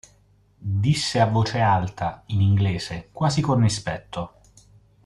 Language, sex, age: Italian, male, 30-39